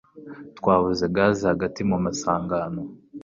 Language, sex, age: Kinyarwanda, male, 19-29